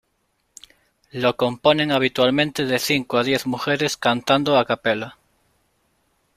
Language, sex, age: Spanish, male, 30-39